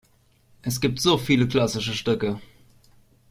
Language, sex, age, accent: German, male, 30-39, Deutschland Deutsch